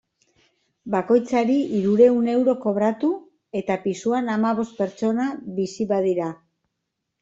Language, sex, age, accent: Basque, female, 50-59, Mendebalekoa (Araba, Bizkaia, Gipuzkoako mendebaleko herri batzuk)